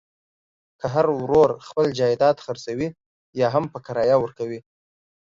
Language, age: Pashto, 19-29